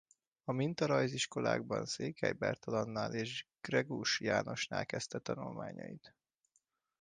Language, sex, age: Hungarian, male, 30-39